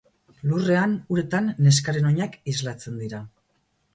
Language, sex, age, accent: Basque, female, 40-49, Erdialdekoa edo Nafarra (Gipuzkoa, Nafarroa)